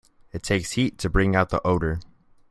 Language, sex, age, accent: English, male, 19-29, United States English